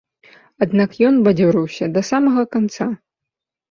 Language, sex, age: Belarusian, female, 30-39